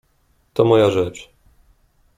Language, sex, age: Polish, male, 19-29